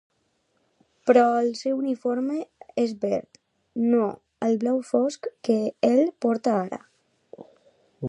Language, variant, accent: Catalan, Central, central